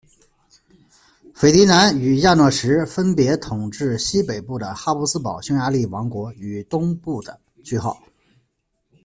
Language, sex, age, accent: Chinese, male, 30-39, 出生地：江苏省